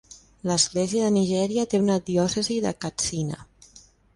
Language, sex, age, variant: Catalan, female, 30-39, Central